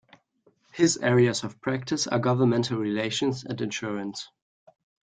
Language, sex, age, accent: English, male, 19-29, England English